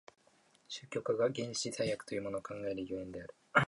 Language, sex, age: Japanese, male, 19-29